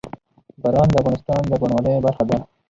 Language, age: Pashto, 19-29